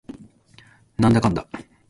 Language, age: Japanese, 30-39